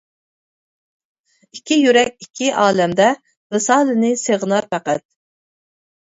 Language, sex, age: Uyghur, female, 30-39